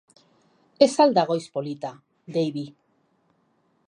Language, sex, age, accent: Basque, female, 50-59, Mendebalekoa (Araba, Bizkaia, Gipuzkoako mendebaleko herri batzuk)